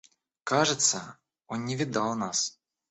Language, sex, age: Russian, male, 19-29